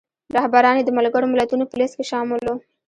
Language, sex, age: Pashto, female, 19-29